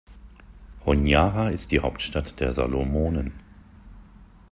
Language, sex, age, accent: German, male, 40-49, Deutschland Deutsch